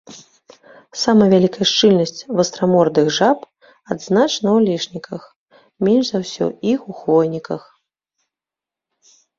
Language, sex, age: Belarusian, female, 30-39